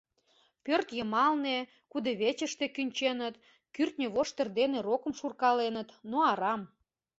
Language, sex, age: Mari, female, 40-49